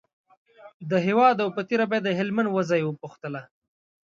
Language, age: Pashto, 19-29